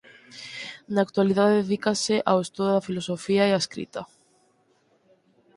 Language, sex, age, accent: Galician, female, 19-29, Normativo (estándar)